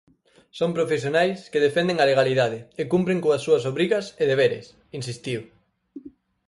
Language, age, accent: Galician, 19-29, Atlántico (seseo e gheada)